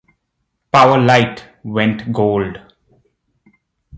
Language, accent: English, India and South Asia (India, Pakistan, Sri Lanka)